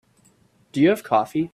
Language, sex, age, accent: English, female, under 19, United States English